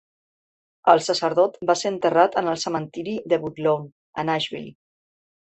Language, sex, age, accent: Catalan, female, 40-49, Barceloní